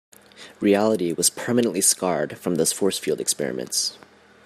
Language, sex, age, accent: English, male, 19-29, United States English